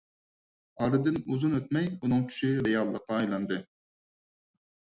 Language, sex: Uyghur, male